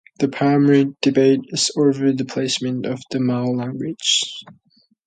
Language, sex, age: English, male, under 19